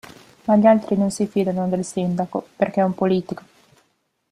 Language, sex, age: Italian, female, 19-29